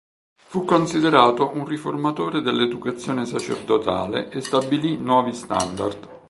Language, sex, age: Italian, male, 50-59